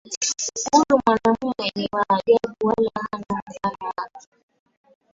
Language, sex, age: Swahili, female, 19-29